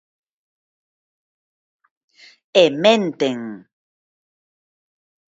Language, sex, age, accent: Galician, female, 50-59, Normativo (estándar)